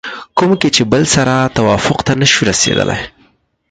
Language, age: Pashto, 19-29